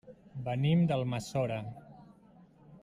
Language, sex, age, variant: Catalan, male, 30-39, Central